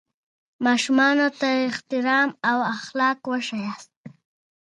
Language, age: Pashto, 30-39